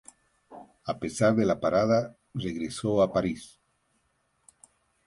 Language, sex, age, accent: Spanish, male, 40-49, Andino-Pacífico: Colombia, Perú, Ecuador, oeste de Bolivia y Venezuela andina